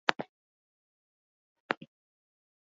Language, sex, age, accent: Basque, female, 40-49, Mendebalekoa (Araba, Bizkaia, Gipuzkoako mendebaleko herri batzuk)